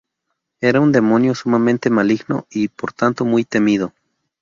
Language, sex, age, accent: Spanish, male, 19-29, México